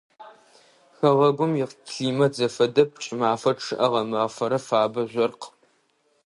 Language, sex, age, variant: Adyghe, male, under 19, Адыгабзэ (Кирил, пстэумэ зэдыряе)